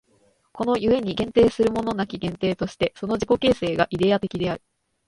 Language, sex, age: Japanese, female, 19-29